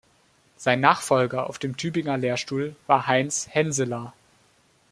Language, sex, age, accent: German, male, 19-29, Deutschland Deutsch